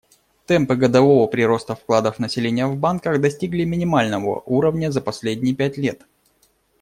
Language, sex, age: Russian, male, 40-49